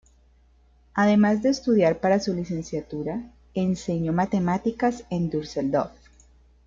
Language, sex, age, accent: Spanish, female, 30-39, Caribe: Cuba, Venezuela, Puerto Rico, República Dominicana, Panamá, Colombia caribeña, México caribeño, Costa del golfo de México